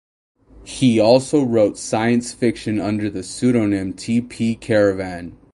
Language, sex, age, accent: English, male, 19-29, United States English